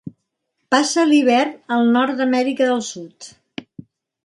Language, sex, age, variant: Catalan, female, 60-69, Central